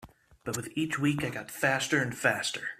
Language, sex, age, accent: English, male, 19-29, United States English